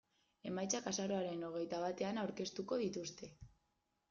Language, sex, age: Basque, female, 19-29